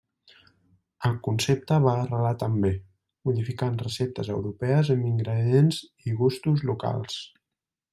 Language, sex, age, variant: Catalan, male, 19-29, Central